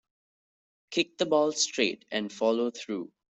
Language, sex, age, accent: English, male, under 19, India and South Asia (India, Pakistan, Sri Lanka)